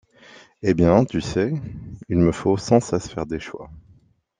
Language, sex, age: French, male, 30-39